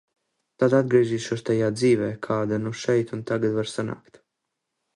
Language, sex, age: Latvian, male, under 19